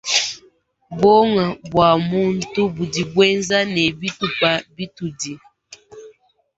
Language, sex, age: Luba-Lulua, female, 19-29